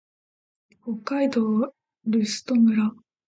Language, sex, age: Japanese, female, 19-29